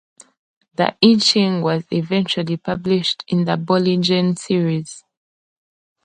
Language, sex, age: English, female, 19-29